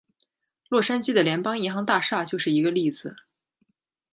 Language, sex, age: Chinese, female, 19-29